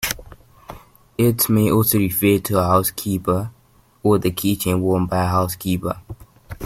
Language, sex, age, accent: English, male, under 19, Welsh English